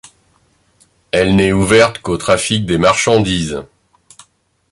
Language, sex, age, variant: French, male, 50-59, Français de métropole